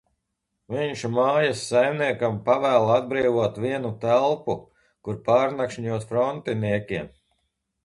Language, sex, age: Latvian, male, 40-49